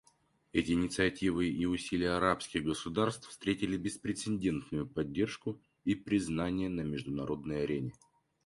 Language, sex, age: Russian, male, 19-29